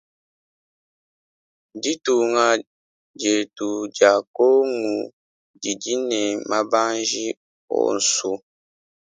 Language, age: Luba-Lulua, 19-29